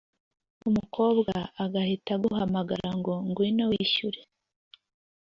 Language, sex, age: Kinyarwanda, female, 30-39